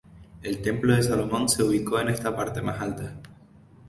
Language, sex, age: Spanish, male, 19-29